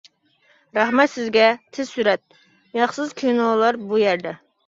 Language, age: Uyghur, 30-39